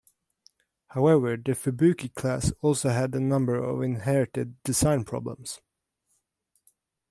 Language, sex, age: English, male, 19-29